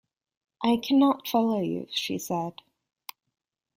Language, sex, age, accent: English, female, 30-39, United States English